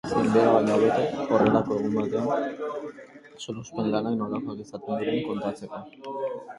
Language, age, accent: Basque, under 19, Mendebalekoa (Araba, Bizkaia, Gipuzkoako mendebaleko herri batzuk)